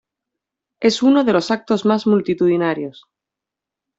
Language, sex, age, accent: Spanish, female, 30-39, España: Sur peninsular (Andalucia, Extremadura, Murcia)